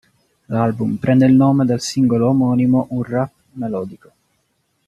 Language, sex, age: Italian, male, 19-29